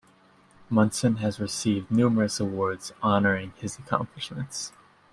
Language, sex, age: English, male, 19-29